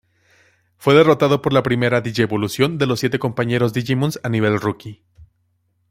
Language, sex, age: Spanish, male, 19-29